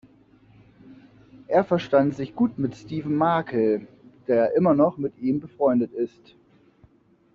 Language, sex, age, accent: German, male, 30-39, Deutschland Deutsch